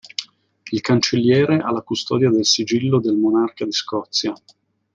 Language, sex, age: Italian, male, 40-49